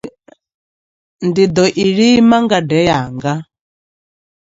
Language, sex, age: Venda, female, 40-49